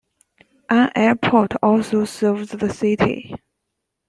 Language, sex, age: English, female, 19-29